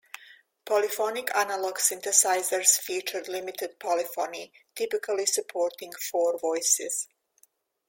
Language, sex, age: English, female, 60-69